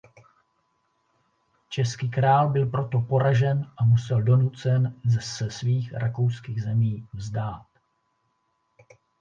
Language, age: Czech, 60-69